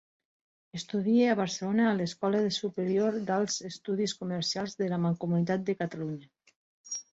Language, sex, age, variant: Catalan, female, 50-59, Septentrional